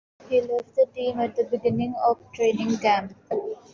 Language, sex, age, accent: English, female, 19-29, India and South Asia (India, Pakistan, Sri Lanka)